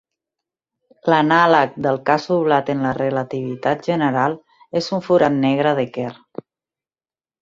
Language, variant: Catalan, Central